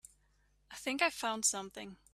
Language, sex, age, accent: English, female, 19-29, United States English